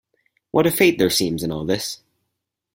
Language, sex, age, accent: English, male, under 19, United States English